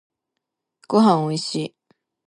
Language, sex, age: Japanese, female, 19-29